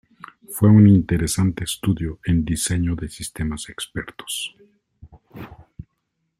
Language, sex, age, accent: Spanish, male, 50-59, México